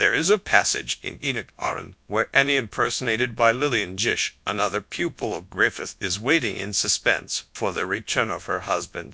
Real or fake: fake